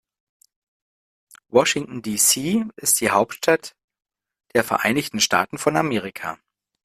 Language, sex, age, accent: German, female, 30-39, Deutschland Deutsch